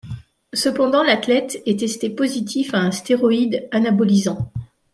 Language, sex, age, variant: French, female, 40-49, Français de métropole